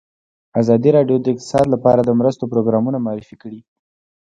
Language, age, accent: Pashto, 19-29, معیاري پښتو